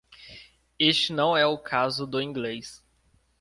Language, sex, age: Portuguese, male, 19-29